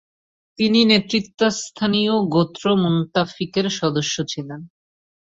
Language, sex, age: Bengali, male, 19-29